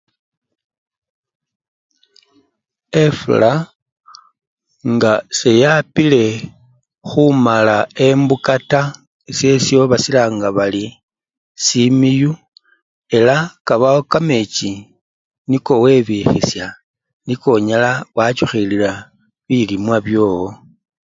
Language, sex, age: Luyia, male, 40-49